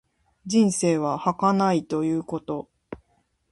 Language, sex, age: Japanese, female, 40-49